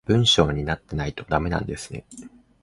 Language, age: Japanese, 19-29